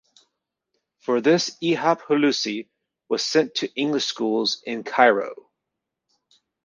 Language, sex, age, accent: English, male, 40-49, United States English